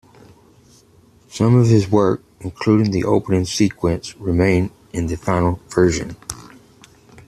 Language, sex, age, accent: English, male, 40-49, United States English